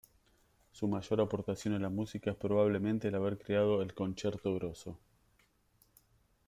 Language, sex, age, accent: Spanish, male, 40-49, Rioplatense: Argentina, Uruguay, este de Bolivia, Paraguay